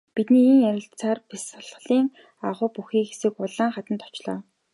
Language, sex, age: Mongolian, female, 19-29